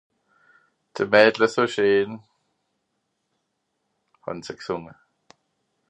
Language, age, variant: Swiss German, 50-59, Nordniederàlemmànisch (Rishoffe, Zàwere, Bùsswìller, Hawenau, Brüemt, Stroossbùri, Molse, Dàmbàch, Schlettstàtt, Pfàlzbùri usw.)